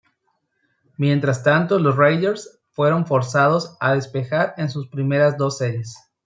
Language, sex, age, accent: Spanish, male, 30-39, México